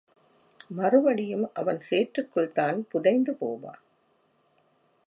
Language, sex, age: Tamil, female, 70-79